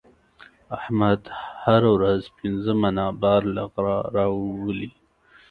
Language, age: Pashto, 19-29